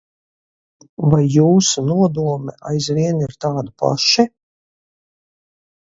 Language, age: Latvian, 40-49